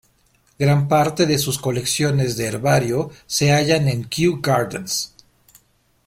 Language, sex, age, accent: Spanish, male, 40-49, México